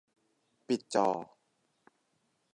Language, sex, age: Thai, male, under 19